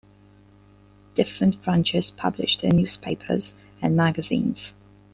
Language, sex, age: English, female, 30-39